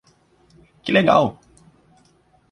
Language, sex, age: Portuguese, male, 19-29